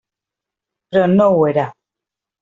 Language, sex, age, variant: Catalan, female, 30-39, Central